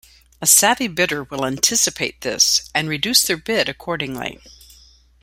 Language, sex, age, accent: English, female, 50-59, United States English